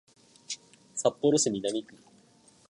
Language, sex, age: Japanese, male, 19-29